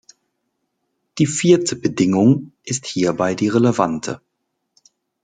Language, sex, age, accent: German, male, 40-49, Deutschland Deutsch